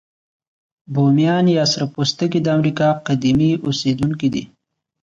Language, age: Pashto, 19-29